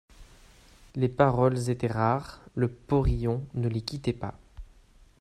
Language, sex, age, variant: French, male, 19-29, Français de métropole